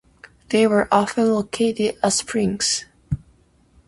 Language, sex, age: English, female, 19-29